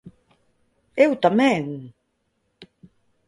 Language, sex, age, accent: Galician, female, 50-59, Central (sen gheada)